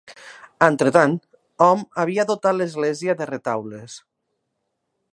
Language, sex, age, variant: Catalan, female, 40-49, Nord-Occidental